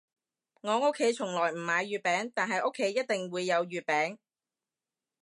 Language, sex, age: Cantonese, female, 30-39